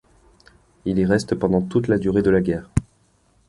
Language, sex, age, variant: French, male, 30-39, Français de métropole